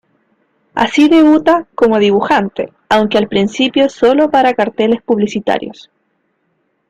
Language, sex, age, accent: Spanish, female, 19-29, Chileno: Chile, Cuyo